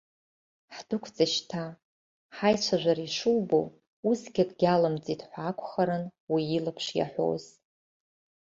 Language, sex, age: Abkhazian, female, 40-49